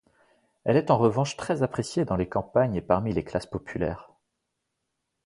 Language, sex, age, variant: French, male, 30-39, Français de métropole